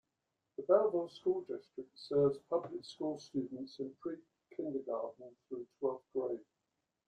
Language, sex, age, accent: English, male, 70-79, England English